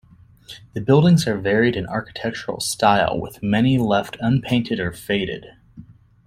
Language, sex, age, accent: English, male, 30-39, United States English